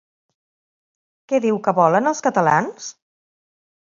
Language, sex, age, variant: Catalan, female, 40-49, Central